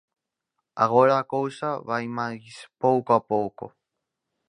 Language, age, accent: Galician, under 19, Oriental (común en zona oriental)